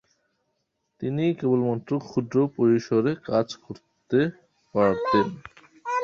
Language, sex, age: Bengali, male, 19-29